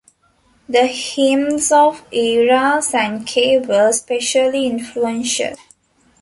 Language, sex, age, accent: English, female, 19-29, India and South Asia (India, Pakistan, Sri Lanka)